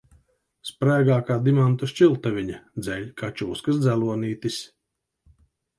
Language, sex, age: Latvian, male, 50-59